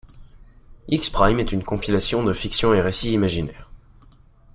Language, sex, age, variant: French, male, under 19, Français de métropole